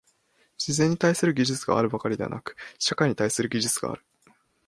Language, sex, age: Japanese, male, 19-29